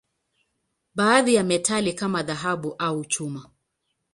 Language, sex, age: Swahili, female, 30-39